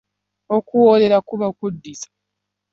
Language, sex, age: Ganda, female, 19-29